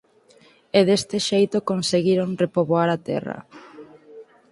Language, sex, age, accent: Galician, female, 19-29, Normativo (estándar)